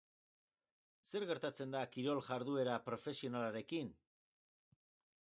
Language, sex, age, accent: Basque, male, 60-69, Mendebalekoa (Araba, Bizkaia, Gipuzkoako mendebaleko herri batzuk)